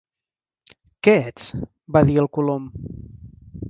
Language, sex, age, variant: Catalan, male, 50-59, Central